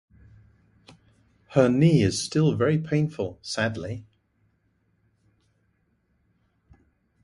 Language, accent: English, England English